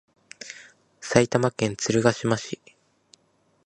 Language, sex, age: Japanese, male, under 19